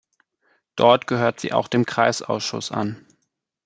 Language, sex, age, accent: German, male, 19-29, Deutschland Deutsch